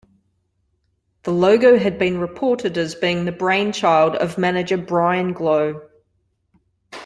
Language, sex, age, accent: English, female, 40-49, Australian English